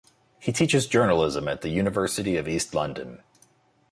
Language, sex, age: English, male, 19-29